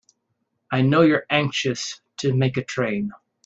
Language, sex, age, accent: English, male, 19-29, United States English